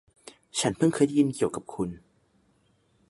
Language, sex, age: Thai, male, 19-29